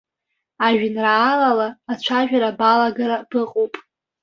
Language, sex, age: Abkhazian, female, under 19